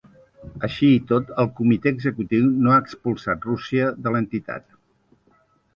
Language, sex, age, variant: Catalan, male, 50-59, Central